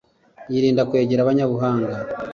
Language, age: Kinyarwanda, 30-39